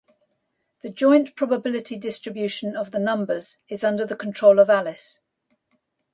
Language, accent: English, England English